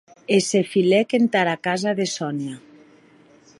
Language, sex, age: Occitan, female, 40-49